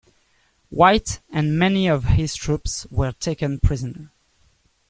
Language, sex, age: English, male, 30-39